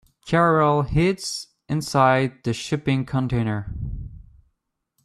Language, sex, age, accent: English, male, 19-29, Canadian English